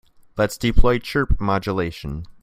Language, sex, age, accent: English, male, 19-29, United States English